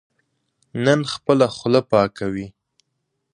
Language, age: Pashto, 19-29